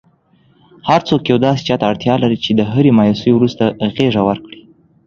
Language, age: Pashto, under 19